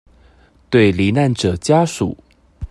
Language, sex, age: Chinese, male, 19-29